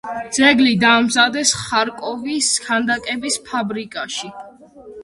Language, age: Georgian, under 19